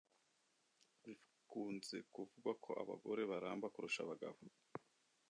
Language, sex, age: Kinyarwanda, male, under 19